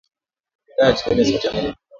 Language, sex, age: Swahili, male, 19-29